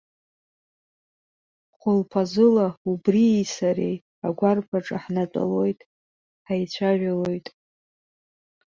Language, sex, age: Abkhazian, female, 19-29